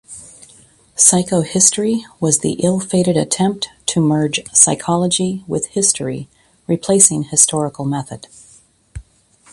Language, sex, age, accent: English, female, 50-59, United States English